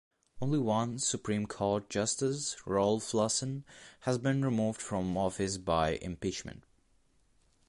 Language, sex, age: English, male, under 19